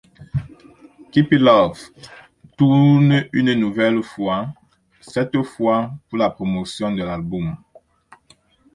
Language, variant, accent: French, Français d'Afrique subsaharienne et des îles africaines, Français du Cameroun